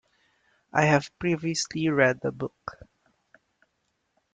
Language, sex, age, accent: English, male, 19-29, Filipino